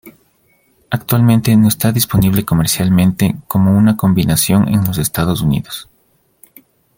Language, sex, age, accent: Spanish, male, 30-39, Andino-Pacífico: Colombia, Perú, Ecuador, oeste de Bolivia y Venezuela andina